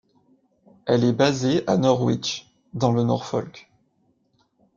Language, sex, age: French, male, 19-29